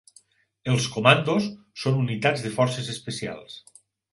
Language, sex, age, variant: Catalan, male, 50-59, Nord-Occidental